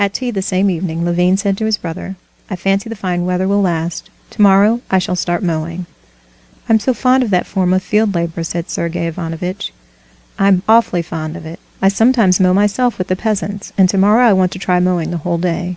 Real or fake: real